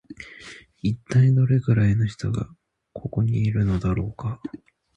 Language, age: Japanese, 19-29